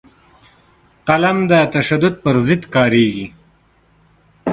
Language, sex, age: Pashto, male, 19-29